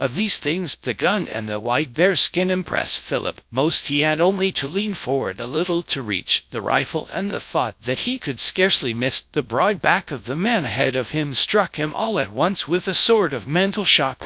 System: TTS, GradTTS